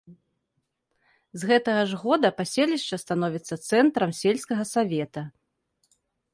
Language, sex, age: Belarusian, male, 19-29